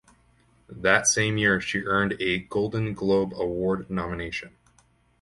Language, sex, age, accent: English, male, 19-29, Canadian English